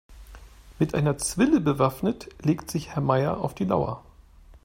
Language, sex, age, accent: German, male, 40-49, Deutschland Deutsch